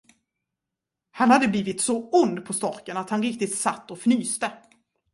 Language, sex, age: Swedish, female, 40-49